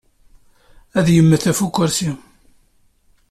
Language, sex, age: Kabyle, male, 40-49